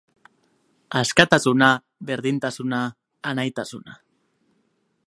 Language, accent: Basque, Mendebalekoa (Araba, Bizkaia, Gipuzkoako mendebaleko herri batzuk)